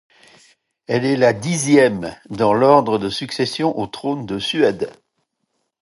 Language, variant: French, Français de métropole